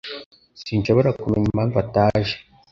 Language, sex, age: Kinyarwanda, male, under 19